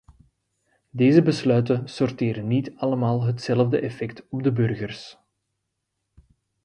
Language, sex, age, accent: Dutch, male, 30-39, Belgisch Nederlands